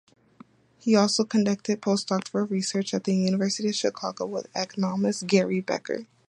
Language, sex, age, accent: English, female, 19-29, United States English